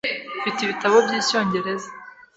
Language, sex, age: Kinyarwanda, female, 19-29